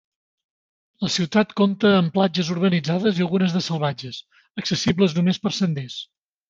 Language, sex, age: Catalan, male, 40-49